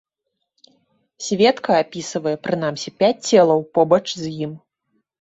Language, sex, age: Belarusian, female, 30-39